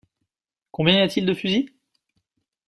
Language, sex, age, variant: French, male, 30-39, Français de métropole